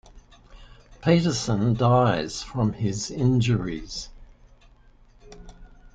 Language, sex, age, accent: English, male, 80-89, Australian English